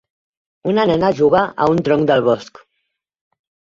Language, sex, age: Catalan, female, 30-39